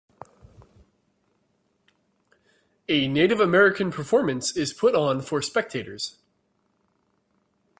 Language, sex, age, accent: English, male, 30-39, United States English